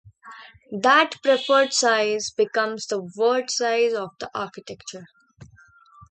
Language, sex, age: English, female, 19-29